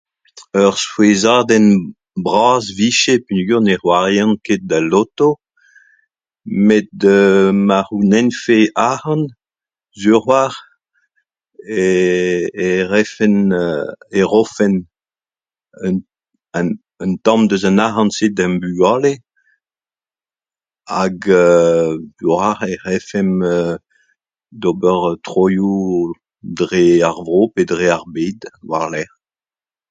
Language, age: Breton, 60-69